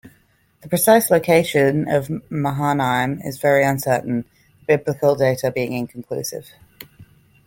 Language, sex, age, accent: English, female, 19-29, England English